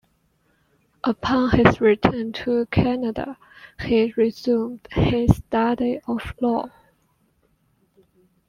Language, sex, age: English, female, 19-29